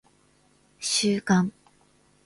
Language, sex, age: Japanese, female, 19-29